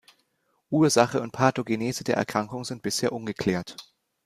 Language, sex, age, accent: German, male, 19-29, Deutschland Deutsch